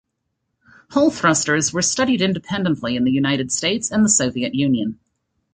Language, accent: English, Canadian English